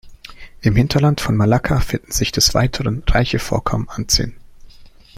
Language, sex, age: German, male, 19-29